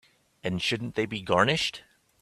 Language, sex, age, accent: English, male, 40-49, United States English